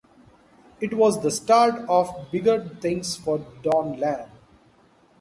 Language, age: English, 30-39